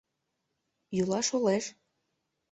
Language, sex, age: Mari, female, under 19